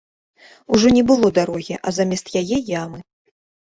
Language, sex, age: Belarusian, female, 19-29